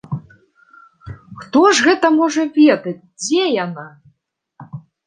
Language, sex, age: Belarusian, female, 19-29